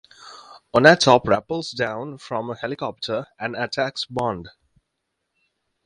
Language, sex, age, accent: English, male, 19-29, United States English